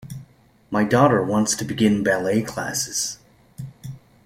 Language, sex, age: English, male, 30-39